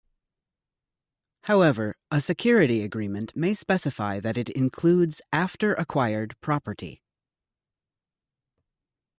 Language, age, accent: English, 30-39, United States English